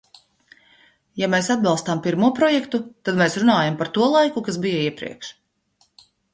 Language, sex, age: Latvian, female, 50-59